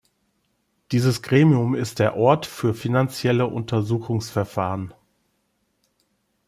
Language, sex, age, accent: German, male, 50-59, Deutschland Deutsch